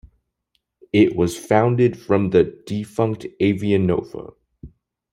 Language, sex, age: English, male, under 19